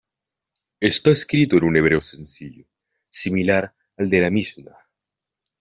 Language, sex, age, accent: Spanish, male, under 19, Andino-Pacífico: Colombia, Perú, Ecuador, oeste de Bolivia y Venezuela andina